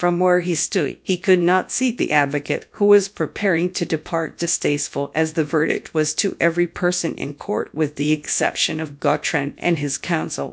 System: TTS, GradTTS